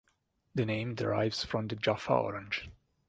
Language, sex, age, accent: English, male, 19-29, United States English